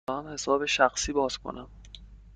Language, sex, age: Persian, male, 19-29